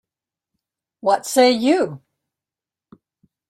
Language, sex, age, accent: English, female, 70-79, United States English